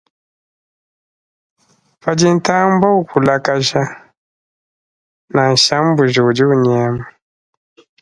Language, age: Luba-Lulua, 30-39